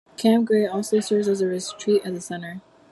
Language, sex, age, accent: English, female, 19-29, United States English